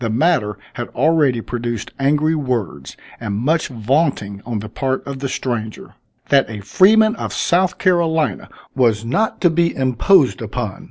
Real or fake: real